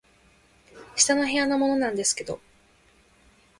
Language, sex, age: Japanese, female, 19-29